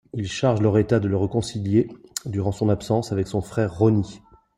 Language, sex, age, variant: French, male, 50-59, Français de métropole